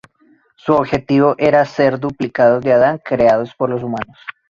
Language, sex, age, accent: Spanish, male, 19-29, Andino-Pacífico: Colombia, Perú, Ecuador, oeste de Bolivia y Venezuela andina